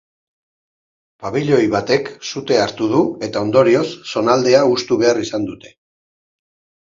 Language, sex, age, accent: Basque, male, 40-49, Erdialdekoa edo Nafarra (Gipuzkoa, Nafarroa)